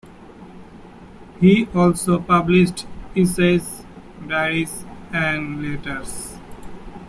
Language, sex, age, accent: English, male, 30-39, United States English